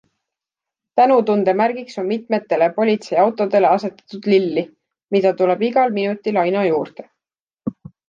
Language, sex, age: Estonian, female, 19-29